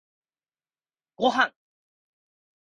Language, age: Japanese, 19-29